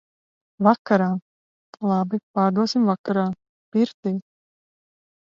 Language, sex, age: Latvian, female, 40-49